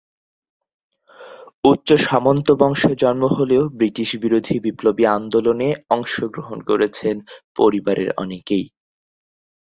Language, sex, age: Bengali, male, 19-29